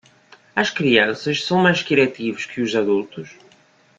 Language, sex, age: Portuguese, male, 30-39